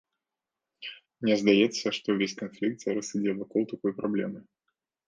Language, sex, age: Belarusian, male, 19-29